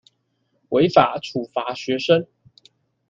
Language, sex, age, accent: Chinese, male, 19-29, 出生地：新北市